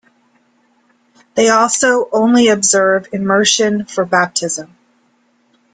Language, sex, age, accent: English, female, 40-49, United States English